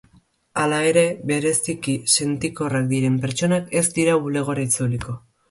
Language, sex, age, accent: Basque, male, under 19, Erdialdekoa edo Nafarra (Gipuzkoa, Nafarroa)